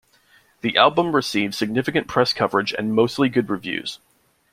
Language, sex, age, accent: English, male, 19-29, United States English